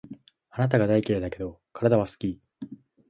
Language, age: Japanese, 19-29